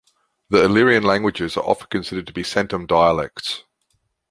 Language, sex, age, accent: English, male, 50-59, Australian English